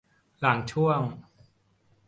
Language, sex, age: Thai, male, 19-29